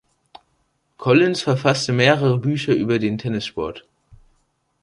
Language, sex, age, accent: German, male, under 19, Deutschland Deutsch